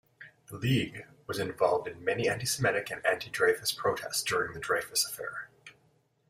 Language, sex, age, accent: English, male, 30-39, Canadian English